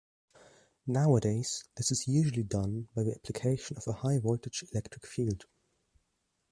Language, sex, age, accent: English, male, under 19, England English